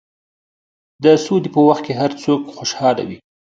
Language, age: Pashto, 19-29